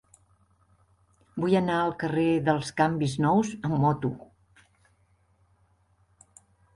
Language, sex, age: Catalan, female, 60-69